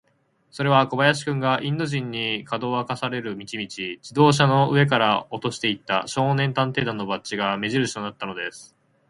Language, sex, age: Japanese, male, 19-29